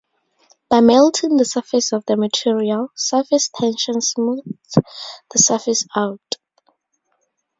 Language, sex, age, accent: English, female, 19-29, Southern African (South Africa, Zimbabwe, Namibia)